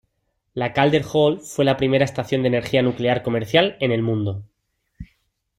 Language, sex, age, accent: Spanish, male, 30-39, España: Sur peninsular (Andalucia, Extremadura, Murcia)